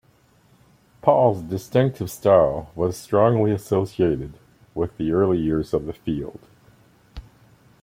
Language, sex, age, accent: English, male, 60-69, Canadian English